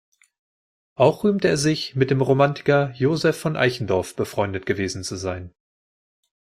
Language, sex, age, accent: German, male, 30-39, Deutschland Deutsch